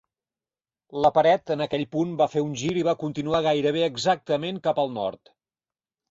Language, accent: Catalan, nord-oriental